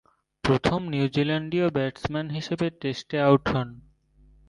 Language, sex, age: Bengali, male, 19-29